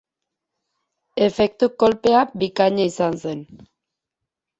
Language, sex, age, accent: Basque, female, 19-29, Mendebalekoa (Araba, Bizkaia, Gipuzkoako mendebaleko herri batzuk)